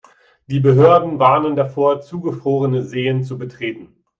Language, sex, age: German, male, 40-49